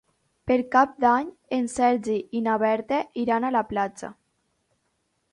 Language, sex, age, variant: Catalan, female, under 19, Valencià meridional